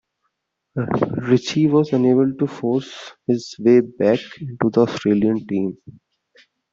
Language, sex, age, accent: English, male, 19-29, India and South Asia (India, Pakistan, Sri Lanka)